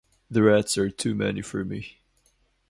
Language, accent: English, Filipino